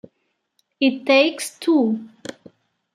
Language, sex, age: Italian, female, 40-49